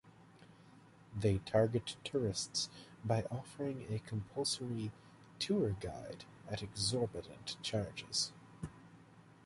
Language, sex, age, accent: English, male, 19-29, United States English